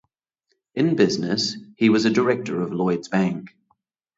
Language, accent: English, England English; New Zealand English